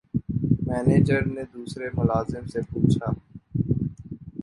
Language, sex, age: Urdu, male, 19-29